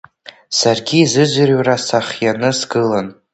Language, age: Abkhazian, under 19